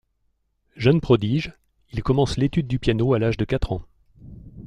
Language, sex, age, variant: French, male, 60-69, Français de métropole